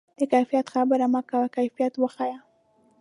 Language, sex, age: Pashto, female, 19-29